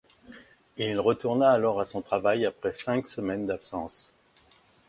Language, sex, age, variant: French, male, 60-69, Français de métropole